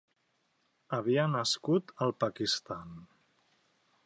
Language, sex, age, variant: Catalan, male, 40-49, Central